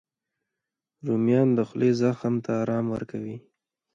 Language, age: Pashto, 19-29